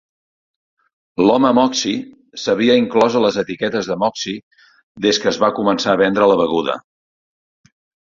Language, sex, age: Catalan, male, 50-59